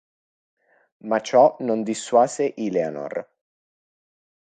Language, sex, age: Italian, male, 19-29